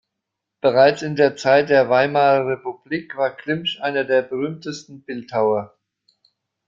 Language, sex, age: German, male, 60-69